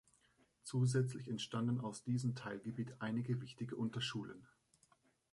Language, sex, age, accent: German, male, 30-39, Deutschland Deutsch